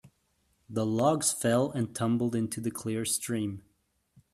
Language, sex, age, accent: English, male, 30-39, United States English